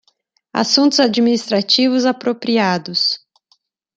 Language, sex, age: Portuguese, female, 30-39